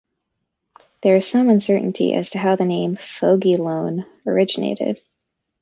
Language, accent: English, United States English